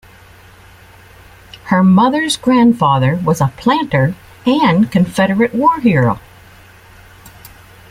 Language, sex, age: English, female, 60-69